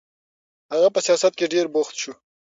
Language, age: Pashto, under 19